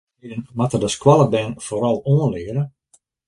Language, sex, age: Western Frisian, male, 50-59